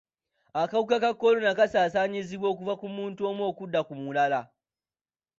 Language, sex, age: Ganda, male, 19-29